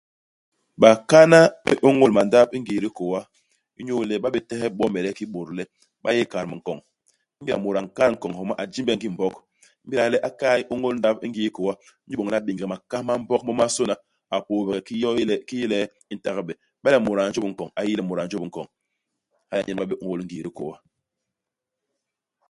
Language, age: Basaa, 40-49